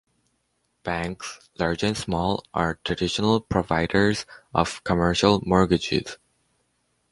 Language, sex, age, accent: English, male, under 19, United States English